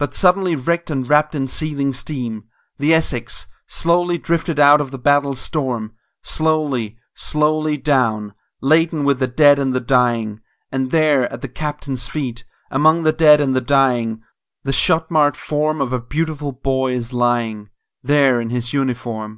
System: none